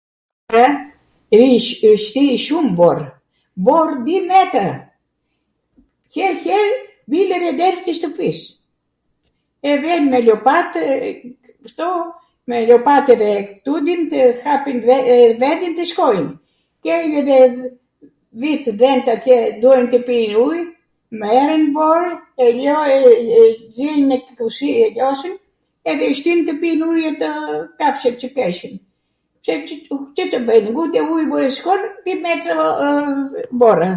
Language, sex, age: Arvanitika Albanian, female, 70-79